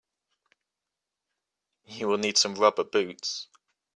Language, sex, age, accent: English, male, 19-29, England English